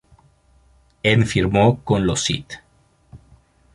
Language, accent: Spanish, México